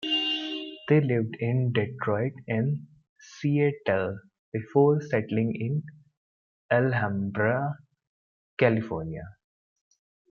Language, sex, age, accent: English, male, 30-39, India and South Asia (India, Pakistan, Sri Lanka)